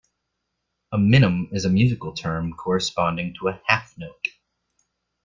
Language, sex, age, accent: English, male, 19-29, United States English